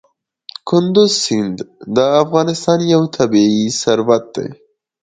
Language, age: Pashto, 19-29